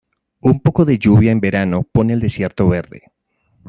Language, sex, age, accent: Spanish, male, 30-39, Andino-Pacífico: Colombia, Perú, Ecuador, oeste de Bolivia y Venezuela andina